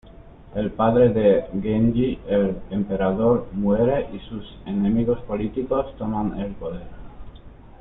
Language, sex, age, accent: Spanish, male, 30-39, España: Norte peninsular (Asturias, Castilla y León, Cantabria, País Vasco, Navarra, Aragón, La Rioja, Guadalajara, Cuenca)